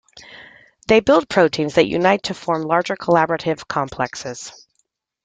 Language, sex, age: English, female, 40-49